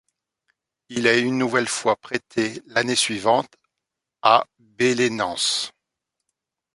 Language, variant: French, Français de métropole